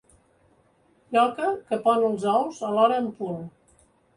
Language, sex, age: Catalan, female, 70-79